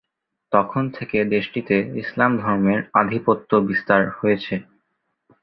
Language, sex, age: Bengali, male, 19-29